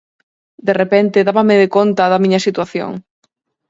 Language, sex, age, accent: Galician, female, 19-29, Atlántico (seseo e gheada)